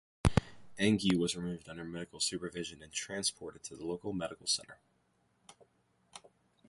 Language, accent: English, United States English